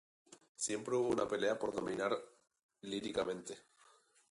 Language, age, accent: Spanish, 19-29, España: Islas Canarias; Rioplatense: Argentina, Uruguay, este de Bolivia, Paraguay